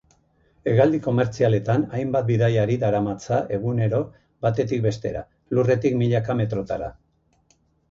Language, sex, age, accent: Basque, male, 50-59, Erdialdekoa edo Nafarra (Gipuzkoa, Nafarroa)